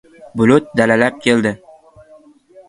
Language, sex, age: Uzbek, male, 19-29